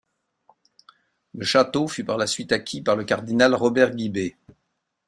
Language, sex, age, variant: French, male, 60-69, Français de métropole